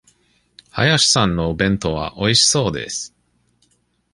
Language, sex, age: Japanese, male, 40-49